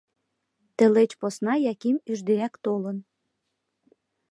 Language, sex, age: Mari, female, 19-29